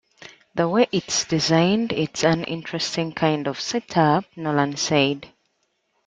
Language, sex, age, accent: English, female, 19-29, England English